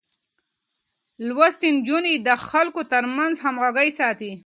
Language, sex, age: Pashto, female, 19-29